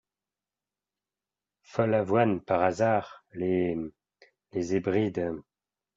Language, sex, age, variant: French, male, 19-29, Français de métropole